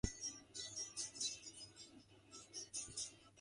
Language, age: English, 19-29